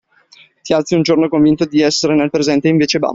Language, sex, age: Italian, male, 19-29